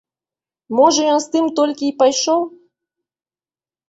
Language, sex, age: Belarusian, female, 30-39